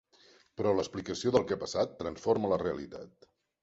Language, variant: Catalan, Central